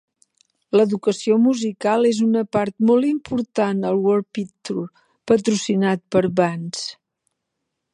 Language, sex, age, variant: Catalan, female, 50-59, Central